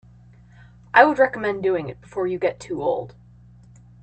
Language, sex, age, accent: English, female, 19-29, United States English